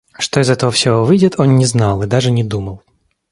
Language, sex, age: Russian, male, 19-29